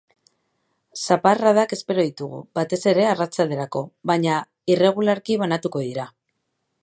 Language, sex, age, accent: Basque, female, 30-39, Mendebalekoa (Araba, Bizkaia, Gipuzkoako mendebaleko herri batzuk)